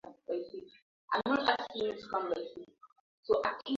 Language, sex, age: Swahili, male, 19-29